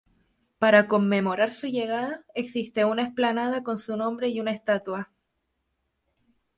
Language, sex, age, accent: Spanish, female, 19-29, España: Islas Canarias